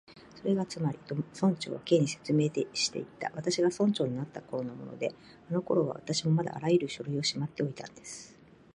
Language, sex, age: Japanese, female, 50-59